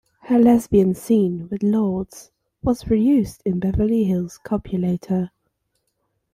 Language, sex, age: English, male, 19-29